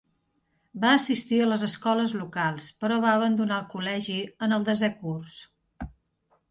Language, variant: Catalan, Nord-Occidental